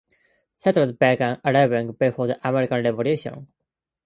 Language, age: English, under 19